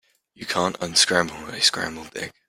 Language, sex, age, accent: English, male, under 19, England English